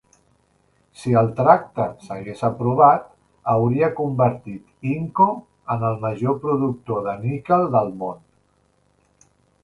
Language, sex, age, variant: Catalan, male, 50-59, Central